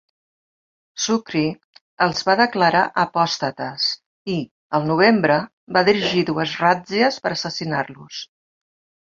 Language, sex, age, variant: Catalan, female, 50-59, Central